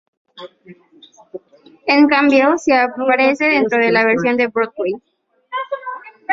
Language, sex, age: Spanish, female, 19-29